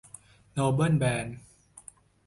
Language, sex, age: Thai, male, 19-29